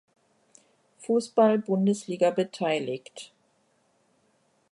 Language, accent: German, Deutschland Deutsch